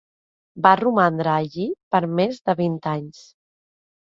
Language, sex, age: Catalan, female, 30-39